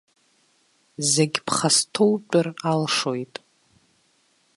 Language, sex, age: Abkhazian, female, 19-29